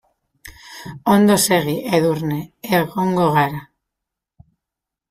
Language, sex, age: Basque, female, 30-39